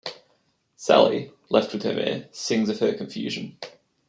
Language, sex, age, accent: English, male, 19-29, Australian English